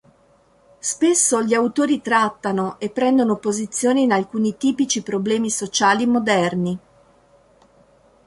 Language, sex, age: Italian, female, 50-59